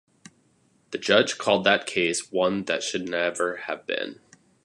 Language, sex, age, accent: English, male, 30-39, United States English